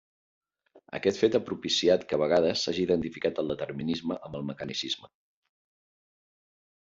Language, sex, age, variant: Catalan, male, 50-59, Central